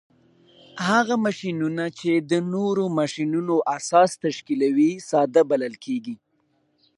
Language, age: Pashto, 19-29